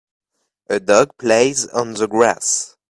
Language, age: English, 19-29